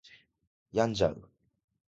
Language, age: Japanese, 19-29